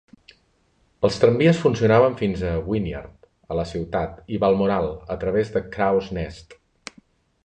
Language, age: Catalan, 40-49